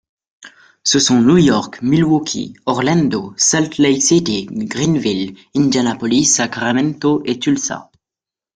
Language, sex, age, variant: French, male, under 19, Français de métropole